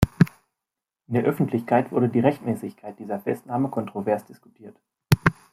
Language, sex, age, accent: German, male, 19-29, Deutschland Deutsch